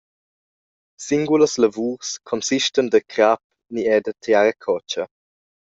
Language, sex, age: Romansh, male, under 19